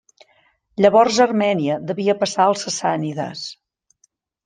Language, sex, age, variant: Catalan, female, 50-59, Central